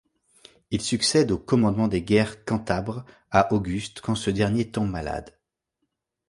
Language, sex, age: French, male, 30-39